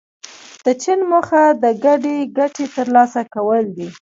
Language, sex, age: Pashto, female, 19-29